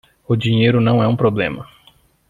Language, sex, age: Portuguese, male, 30-39